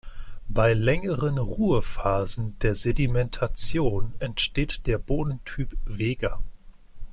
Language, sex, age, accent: German, male, 19-29, Deutschland Deutsch